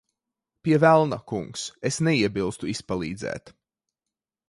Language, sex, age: Latvian, male, 19-29